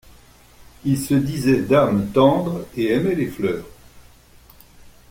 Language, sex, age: French, male, 70-79